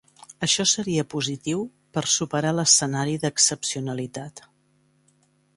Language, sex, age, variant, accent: Catalan, female, 50-59, Central, central